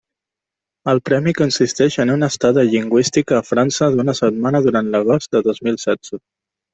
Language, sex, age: Catalan, male, 19-29